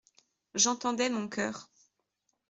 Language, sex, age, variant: French, female, 19-29, Français de métropole